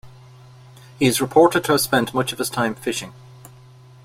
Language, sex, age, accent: English, male, 50-59, Irish English